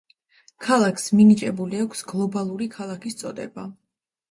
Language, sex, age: Georgian, female, 19-29